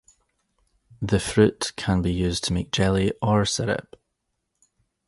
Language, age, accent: English, 30-39, Scottish English